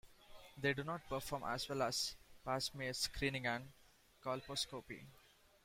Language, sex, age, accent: English, male, 19-29, India and South Asia (India, Pakistan, Sri Lanka)